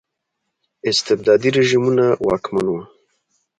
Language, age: Pashto, 19-29